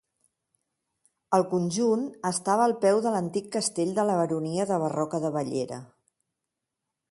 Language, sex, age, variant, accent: Catalan, female, 60-69, Central, balear; central